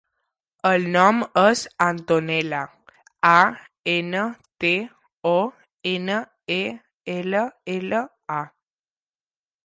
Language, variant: Catalan, Balear